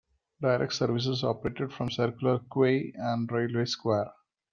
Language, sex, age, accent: English, male, 30-39, India and South Asia (India, Pakistan, Sri Lanka)